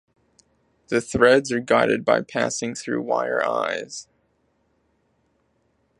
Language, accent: English, United States English